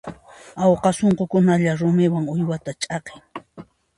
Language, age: Puno Quechua, 50-59